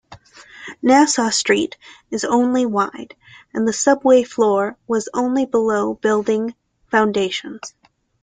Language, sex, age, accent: English, female, 19-29, United States English